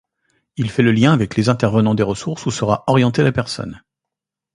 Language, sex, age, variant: French, male, 40-49, Français de métropole